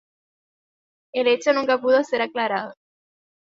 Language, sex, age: Spanish, female, 19-29